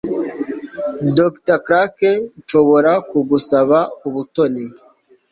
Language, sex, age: Kinyarwanda, male, 40-49